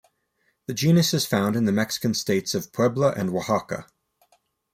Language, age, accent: English, 19-29, United States English